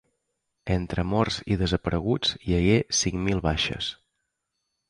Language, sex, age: Catalan, male, 30-39